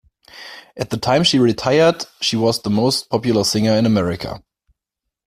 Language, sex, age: English, male, 19-29